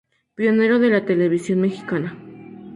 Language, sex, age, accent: Spanish, female, 19-29, México